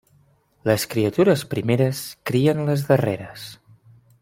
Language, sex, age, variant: Catalan, male, 30-39, Central